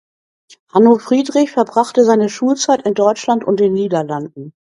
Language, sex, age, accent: German, female, 60-69, Deutschland Deutsch